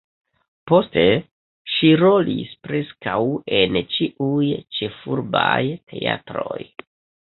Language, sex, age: Esperanto, male, 30-39